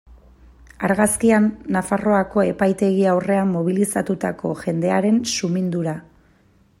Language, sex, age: Basque, female, 30-39